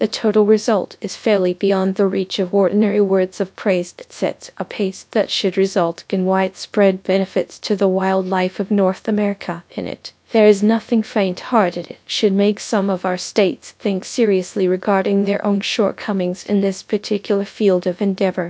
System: TTS, GradTTS